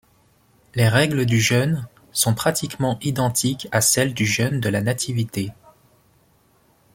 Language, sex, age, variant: French, male, 30-39, Français de métropole